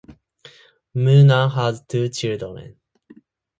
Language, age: English, 19-29